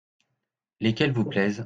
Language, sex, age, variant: French, male, 40-49, Français de métropole